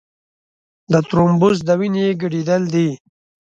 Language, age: Pashto, 30-39